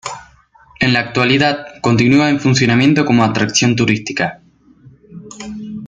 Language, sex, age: Spanish, male, under 19